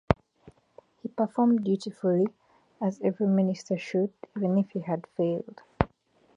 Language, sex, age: English, female, 19-29